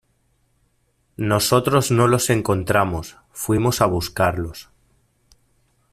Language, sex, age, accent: Spanish, male, 40-49, España: Norte peninsular (Asturias, Castilla y León, Cantabria, País Vasco, Navarra, Aragón, La Rioja, Guadalajara, Cuenca)